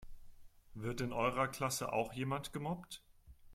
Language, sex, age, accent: German, male, 30-39, Deutschland Deutsch